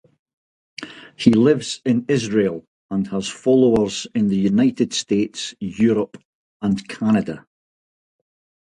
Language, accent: English, Scottish English